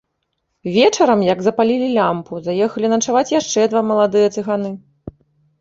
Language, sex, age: Belarusian, female, 30-39